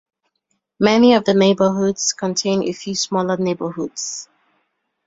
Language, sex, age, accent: English, female, 19-29, England English